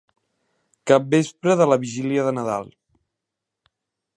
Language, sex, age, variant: Catalan, male, under 19, Central